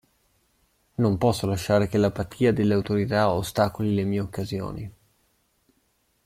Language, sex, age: Italian, male, 30-39